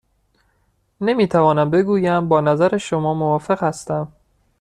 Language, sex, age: Persian, male, 19-29